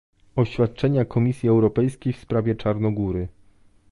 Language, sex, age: Polish, male, 30-39